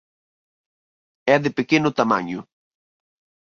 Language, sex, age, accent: Galician, male, 19-29, Normativo (estándar)